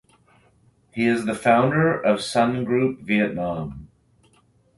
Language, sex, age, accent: English, male, 40-49, Canadian English